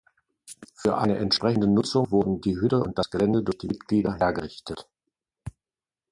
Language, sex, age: German, male, 70-79